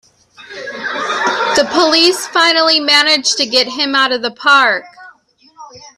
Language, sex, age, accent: English, female, 30-39, United States English